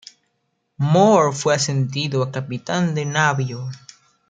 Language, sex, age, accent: Spanish, male, under 19, México